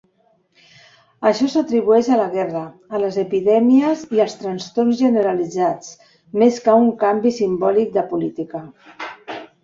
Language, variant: Catalan, Central